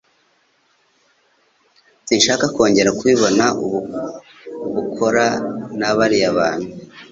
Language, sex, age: Kinyarwanda, male, 30-39